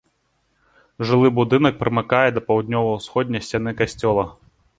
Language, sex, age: Belarusian, male, 19-29